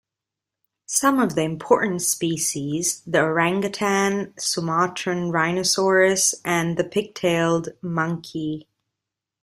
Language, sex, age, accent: English, female, 30-39, United States English